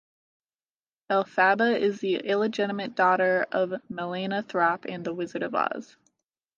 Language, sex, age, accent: English, female, 19-29, United States English